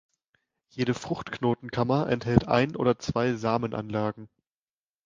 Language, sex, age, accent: German, male, 19-29, Deutschland Deutsch